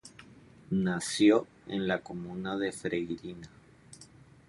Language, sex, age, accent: Spanish, male, 40-49, Caribe: Cuba, Venezuela, Puerto Rico, República Dominicana, Panamá, Colombia caribeña, México caribeño, Costa del golfo de México